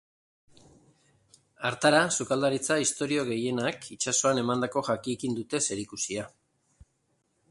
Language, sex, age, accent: Basque, male, 50-59, Erdialdekoa edo Nafarra (Gipuzkoa, Nafarroa)